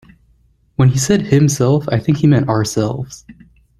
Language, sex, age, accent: English, male, 19-29, United States English